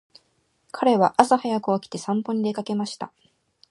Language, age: Japanese, 19-29